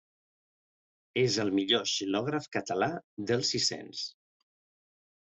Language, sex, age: Catalan, male, 40-49